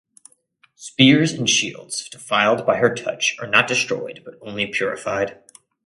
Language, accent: English, United States English